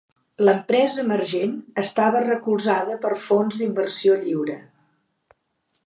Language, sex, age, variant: Catalan, female, 70-79, Central